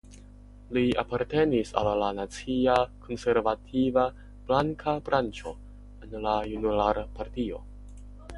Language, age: Esperanto, under 19